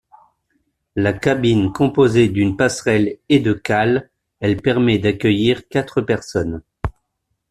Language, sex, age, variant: French, male, 50-59, Français de métropole